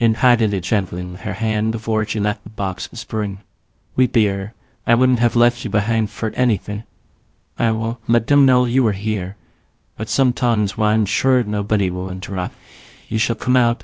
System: TTS, VITS